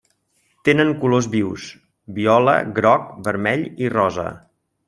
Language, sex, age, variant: Catalan, female, under 19, Central